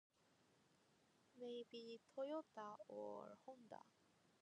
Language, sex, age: English, female, 19-29